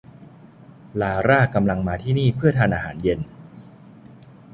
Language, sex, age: Thai, male, 40-49